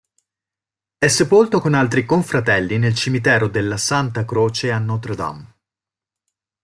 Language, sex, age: Italian, male, 40-49